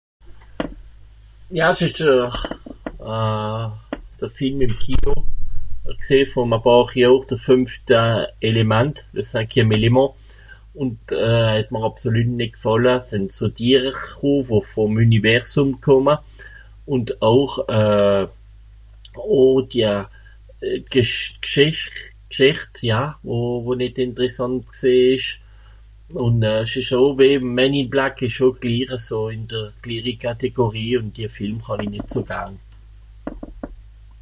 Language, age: Swiss German, 50-59